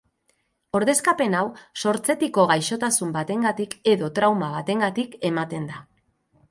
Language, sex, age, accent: Basque, female, 50-59, Mendebalekoa (Araba, Bizkaia, Gipuzkoako mendebaleko herri batzuk)